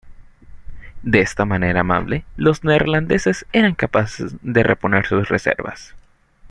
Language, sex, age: Spanish, male, under 19